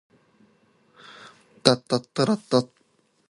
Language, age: English, 19-29